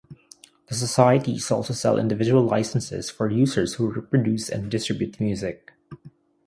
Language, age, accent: English, 30-39, Filipino